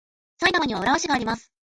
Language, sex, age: Japanese, female, 30-39